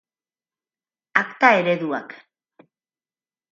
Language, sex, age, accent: Basque, female, 40-49, Mendebalekoa (Araba, Bizkaia, Gipuzkoako mendebaleko herri batzuk)